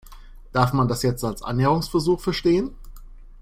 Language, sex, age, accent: German, male, 30-39, Deutschland Deutsch